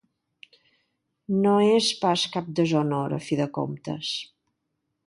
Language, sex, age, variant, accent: Catalan, female, 60-69, Balear, balear; central